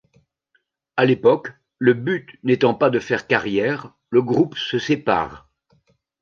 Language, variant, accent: French, Français d'Europe, Français de Belgique